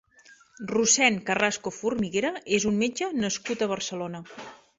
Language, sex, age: Catalan, female, 40-49